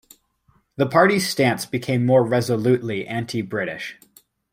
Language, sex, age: English, male, 19-29